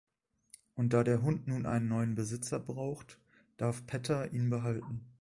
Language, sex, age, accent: German, male, 19-29, Deutschland Deutsch